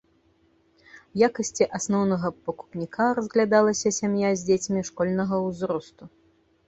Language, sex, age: Belarusian, female, 40-49